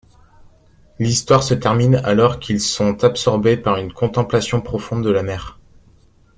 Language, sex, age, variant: French, male, 19-29, Français de métropole